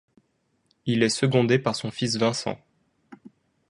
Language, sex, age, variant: French, male, 19-29, Français de métropole